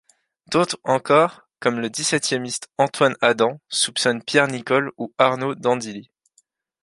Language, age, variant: French, under 19, Français de métropole